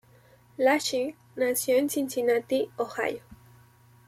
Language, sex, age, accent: Spanish, female, 19-29, México